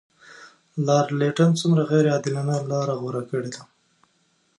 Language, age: Pashto, 30-39